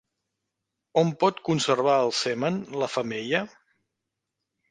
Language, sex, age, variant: Catalan, male, 50-59, Central